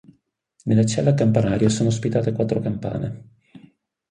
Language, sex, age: Italian, male, 40-49